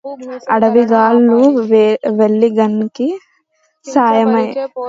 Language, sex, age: Telugu, female, 19-29